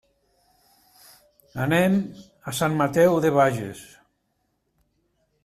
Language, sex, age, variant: Catalan, male, 70-79, Central